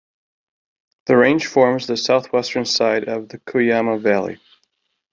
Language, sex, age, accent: English, male, 40-49, United States English